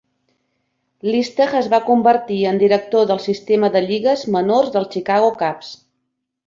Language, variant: Catalan, Central